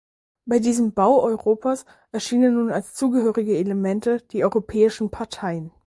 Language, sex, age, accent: German, female, 19-29, Deutschland Deutsch